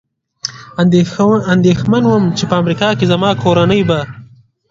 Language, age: Pashto, 19-29